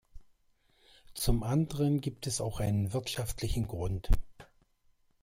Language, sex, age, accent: German, male, 60-69, Deutschland Deutsch